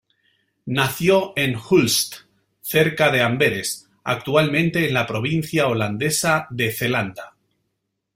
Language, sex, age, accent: Spanish, male, 40-49, España: Norte peninsular (Asturias, Castilla y León, Cantabria, País Vasco, Navarra, Aragón, La Rioja, Guadalajara, Cuenca)